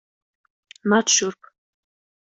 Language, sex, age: Latvian, female, under 19